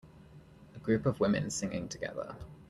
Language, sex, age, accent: English, male, 19-29, England English